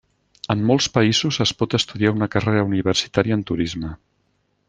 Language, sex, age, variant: Catalan, male, 60-69, Central